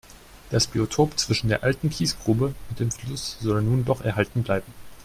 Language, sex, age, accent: German, male, under 19, Deutschland Deutsch